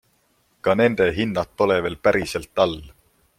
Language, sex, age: Estonian, male, 19-29